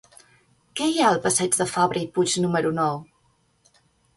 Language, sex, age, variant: Catalan, female, 30-39, Central